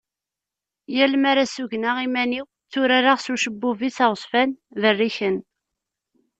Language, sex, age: Kabyle, female, 19-29